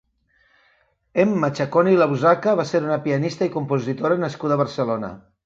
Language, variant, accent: Catalan, Valencià meridional, valencià